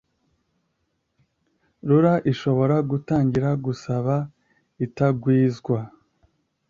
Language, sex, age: Kinyarwanda, male, 19-29